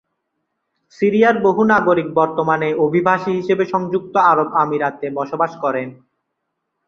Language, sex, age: Bengali, male, 19-29